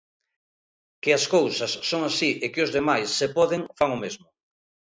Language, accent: Galician, Oriental (común en zona oriental)